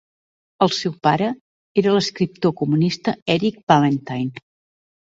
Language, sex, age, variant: Catalan, female, 60-69, Central